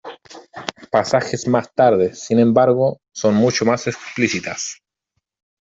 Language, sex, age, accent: Spanish, male, 30-39, Chileno: Chile, Cuyo